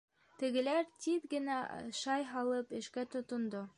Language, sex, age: Bashkir, female, under 19